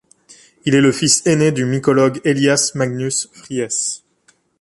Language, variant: French, Français de métropole